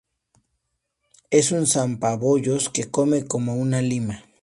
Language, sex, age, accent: Spanish, male, 19-29, México